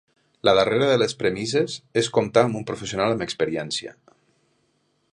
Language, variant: Catalan, Nord-Occidental